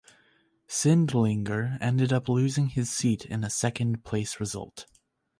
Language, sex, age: English, male, 19-29